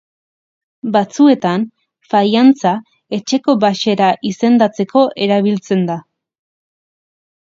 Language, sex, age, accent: Basque, female, 19-29, Erdialdekoa edo Nafarra (Gipuzkoa, Nafarroa)